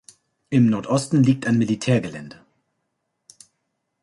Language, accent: German, Deutschland Deutsch